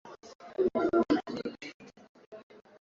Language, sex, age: Swahili, male, 19-29